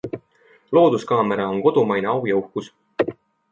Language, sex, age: Estonian, male, 19-29